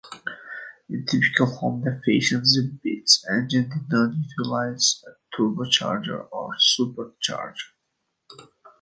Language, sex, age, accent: English, male, 19-29, United States English